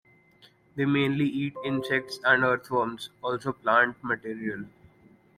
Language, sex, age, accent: English, male, under 19, India and South Asia (India, Pakistan, Sri Lanka)